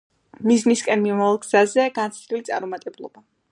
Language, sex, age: Georgian, female, 19-29